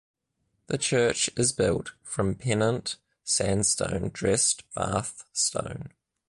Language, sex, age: English, male, 30-39